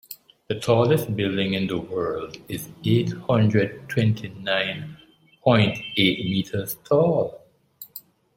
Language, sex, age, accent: English, male, 50-59, West Indies and Bermuda (Bahamas, Bermuda, Jamaica, Trinidad)